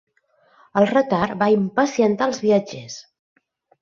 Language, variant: Catalan, Nord-Occidental